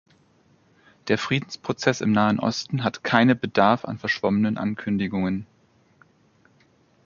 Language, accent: German, Deutschland Deutsch